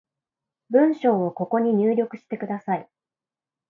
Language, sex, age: Japanese, female, 19-29